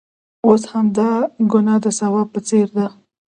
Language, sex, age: Pashto, female, 19-29